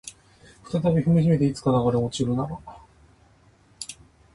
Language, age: Japanese, 30-39